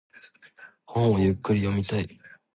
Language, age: Japanese, 19-29